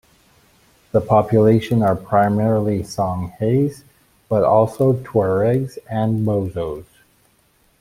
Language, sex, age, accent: English, male, 50-59, United States English